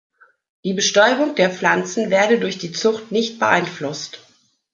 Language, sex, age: German, female, 50-59